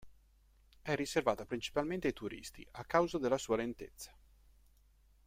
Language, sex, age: Italian, male, 40-49